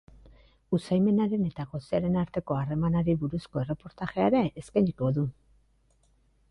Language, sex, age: Basque, female, 40-49